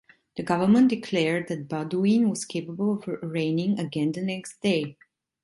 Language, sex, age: English, female, 30-39